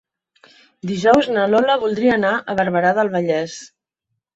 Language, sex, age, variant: Catalan, female, 60-69, Central